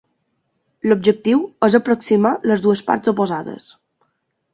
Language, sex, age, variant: Catalan, female, 19-29, Balear